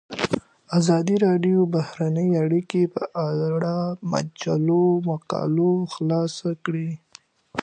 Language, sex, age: Pashto, male, under 19